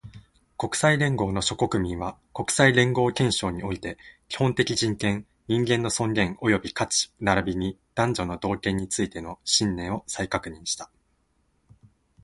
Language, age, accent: Japanese, 19-29, 東京; 関東